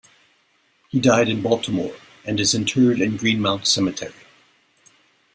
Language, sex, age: English, male, 40-49